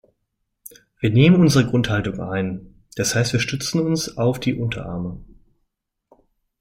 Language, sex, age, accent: German, male, 19-29, Deutschland Deutsch